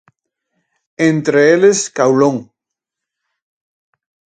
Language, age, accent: Galician, 50-59, Atlántico (seseo e gheada)